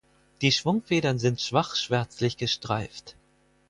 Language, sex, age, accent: German, male, 40-49, Deutschland Deutsch